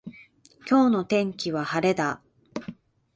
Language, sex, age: Japanese, female, 19-29